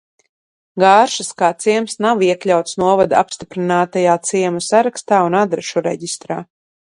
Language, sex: Latvian, female